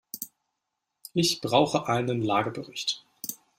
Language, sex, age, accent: German, male, 19-29, Deutschland Deutsch